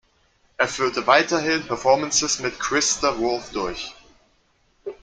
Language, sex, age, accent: German, male, 19-29, Deutschland Deutsch